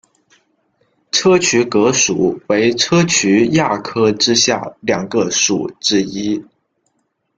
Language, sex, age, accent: Chinese, male, under 19, 出生地：广东省